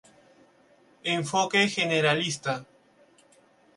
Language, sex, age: Spanish, male, 19-29